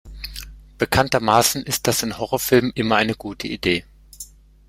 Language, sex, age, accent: German, male, 50-59, Deutschland Deutsch